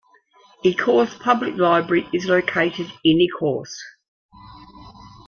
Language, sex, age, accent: English, female, 60-69, Australian English